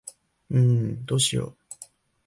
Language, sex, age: Japanese, male, 19-29